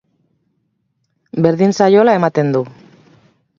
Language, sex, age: Basque, female, 40-49